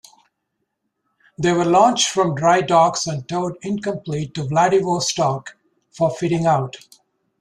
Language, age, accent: English, 50-59, United States English